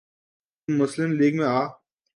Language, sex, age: Urdu, male, 19-29